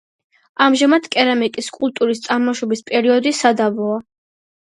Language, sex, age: Georgian, female, under 19